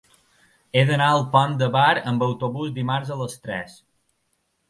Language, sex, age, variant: Catalan, male, 19-29, Balear